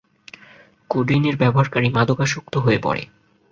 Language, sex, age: Bengali, male, 19-29